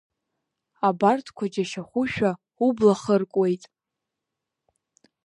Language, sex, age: Abkhazian, female, under 19